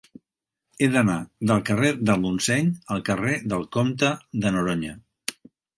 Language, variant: Catalan, Central